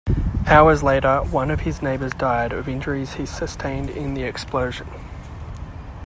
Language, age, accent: English, 30-39, Australian English